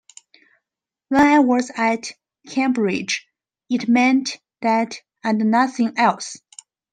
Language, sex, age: English, female, 30-39